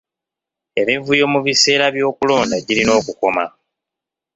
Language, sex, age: Ganda, male, 19-29